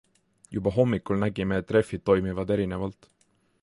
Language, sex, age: Estonian, male, 19-29